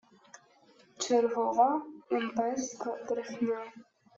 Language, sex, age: Ukrainian, female, 19-29